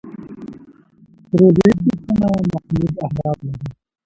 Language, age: Pashto, 19-29